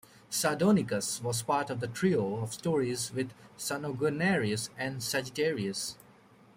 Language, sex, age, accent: English, male, 19-29, United States English